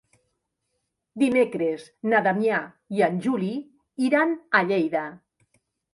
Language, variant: Catalan, Central